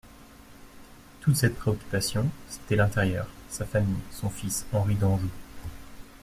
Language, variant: French, Français de métropole